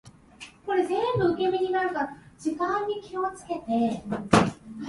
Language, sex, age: Japanese, male, under 19